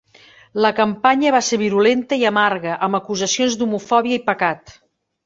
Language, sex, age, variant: Catalan, female, 50-59, Central